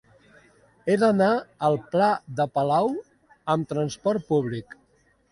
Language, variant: Catalan, Central